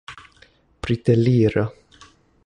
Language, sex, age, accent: Esperanto, male, 19-29, Internacia